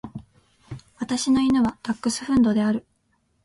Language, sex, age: Japanese, female, 19-29